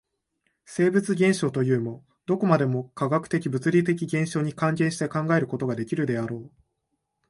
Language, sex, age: Japanese, male, 19-29